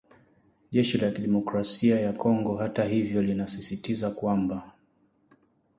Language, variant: Swahili, Kiswahili Sanifu (EA)